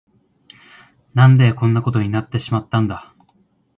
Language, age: Japanese, 19-29